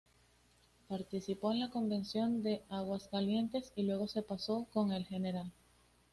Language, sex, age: Spanish, female, 19-29